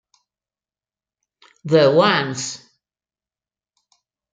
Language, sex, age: Italian, female, 60-69